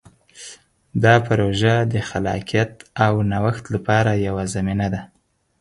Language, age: Pashto, 30-39